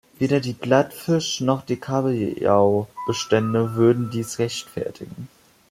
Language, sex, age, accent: German, male, 19-29, Deutschland Deutsch